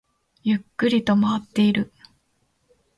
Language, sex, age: Japanese, female, 19-29